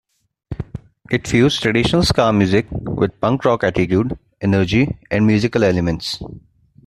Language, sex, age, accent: English, male, 19-29, India and South Asia (India, Pakistan, Sri Lanka)